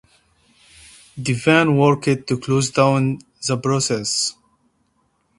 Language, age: English, 30-39